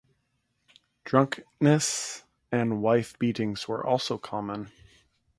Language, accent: English, United States English